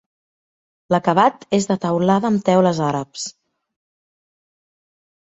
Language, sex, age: Catalan, female, 30-39